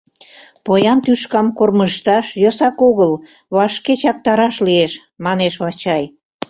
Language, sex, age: Mari, female, 70-79